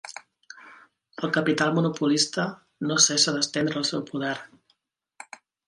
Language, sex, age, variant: Catalan, male, 30-39, Central